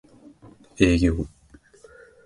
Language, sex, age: Japanese, male, 19-29